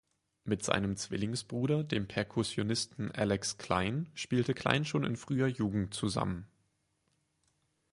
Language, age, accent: German, 19-29, Deutschland Deutsch